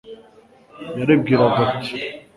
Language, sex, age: Kinyarwanda, male, 19-29